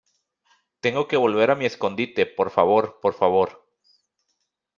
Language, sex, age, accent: Spanish, male, 30-39, México